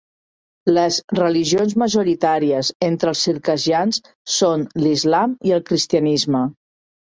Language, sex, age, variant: Catalan, female, 50-59, Central